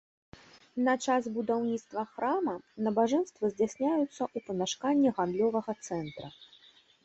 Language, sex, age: Belarusian, female, 30-39